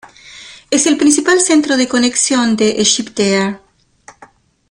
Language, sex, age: Spanish, female, 50-59